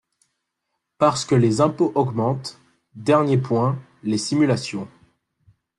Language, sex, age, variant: French, female, 19-29, Français de métropole